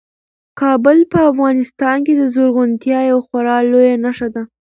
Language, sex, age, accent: Pashto, female, under 19, کندهاری لهجه